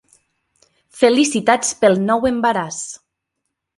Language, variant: Catalan, Central